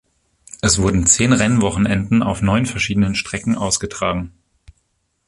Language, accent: German, Deutschland Deutsch